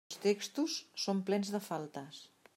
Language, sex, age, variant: Catalan, female, 50-59, Central